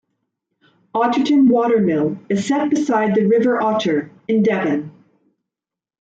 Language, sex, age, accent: English, female, 40-49, Canadian English